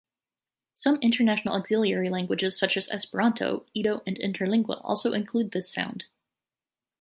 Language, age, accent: English, 30-39, United States English